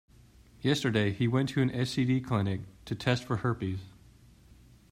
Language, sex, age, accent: English, male, 30-39, United States English